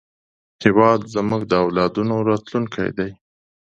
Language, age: Pashto, 30-39